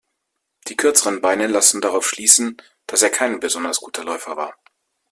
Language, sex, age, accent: German, male, 30-39, Deutschland Deutsch